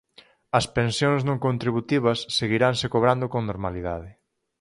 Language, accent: Galician, Normativo (estándar)